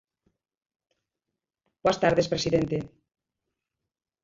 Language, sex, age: Galician, female, 60-69